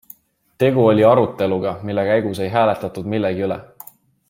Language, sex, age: Estonian, male, 19-29